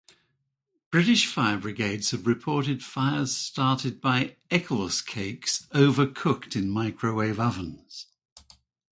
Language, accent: English, England English